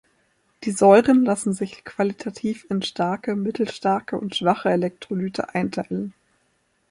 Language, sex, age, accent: German, female, 19-29, Deutschland Deutsch